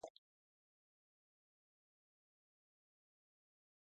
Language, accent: English, United States English